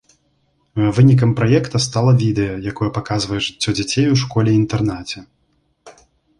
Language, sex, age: Belarusian, male, 19-29